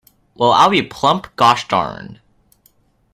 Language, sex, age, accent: English, male, under 19, United States English